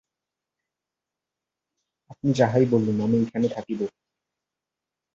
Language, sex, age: Bengali, male, 19-29